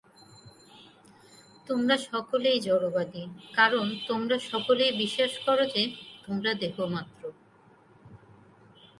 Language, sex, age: Bengali, female, 19-29